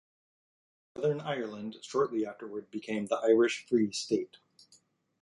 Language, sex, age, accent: English, male, 40-49, United States English